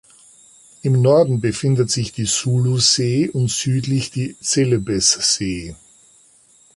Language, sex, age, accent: German, male, 60-69, Österreichisches Deutsch